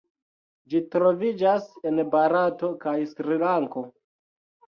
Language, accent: Esperanto, Internacia